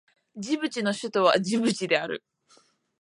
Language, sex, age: Japanese, female, 19-29